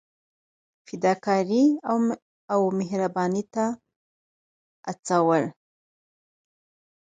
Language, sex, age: Pashto, female, 30-39